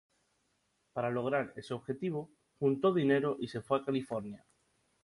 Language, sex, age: Spanish, male, 19-29